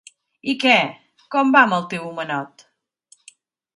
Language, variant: Catalan, Central